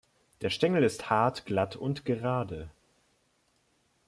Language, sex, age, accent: German, male, 19-29, Deutschland Deutsch